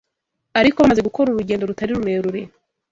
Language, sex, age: Kinyarwanda, female, 19-29